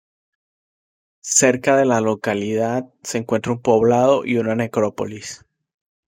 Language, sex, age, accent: Spanish, male, 30-39, Caribe: Cuba, Venezuela, Puerto Rico, República Dominicana, Panamá, Colombia caribeña, México caribeño, Costa del golfo de México